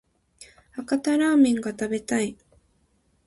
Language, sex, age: Japanese, female, 19-29